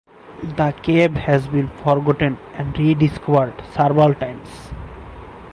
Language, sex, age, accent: English, male, 19-29, India and South Asia (India, Pakistan, Sri Lanka)